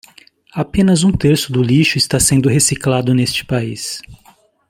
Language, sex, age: Portuguese, male, 40-49